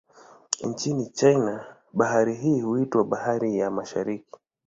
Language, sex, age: Swahili, male, 19-29